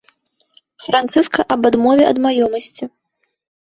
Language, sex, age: Belarusian, female, 19-29